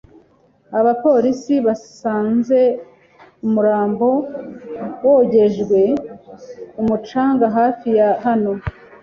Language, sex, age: Kinyarwanda, female, 40-49